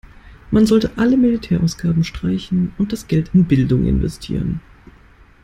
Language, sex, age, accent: German, male, 19-29, Deutschland Deutsch